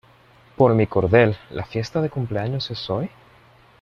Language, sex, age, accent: Spanish, male, 30-39, Caribe: Cuba, Venezuela, Puerto Rico, República Dominicana, Panamá, Colombia caribeña, México caribeño, Costa del golfo de México